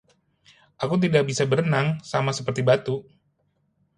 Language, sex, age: Indonesian, male, 40-49